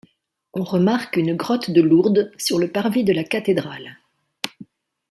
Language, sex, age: French, female, 60-69